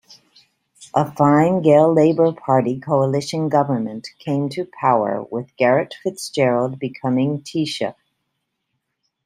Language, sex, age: English, female, 60-69